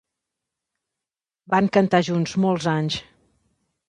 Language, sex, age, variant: Catalan, female, 40-49, Central